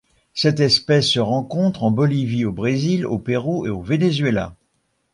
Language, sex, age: French, male, 70-79